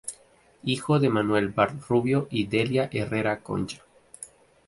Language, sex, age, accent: Spanish, male, 19-29, América central